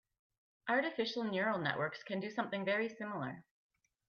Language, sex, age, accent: English, female, 30-39, Canadian English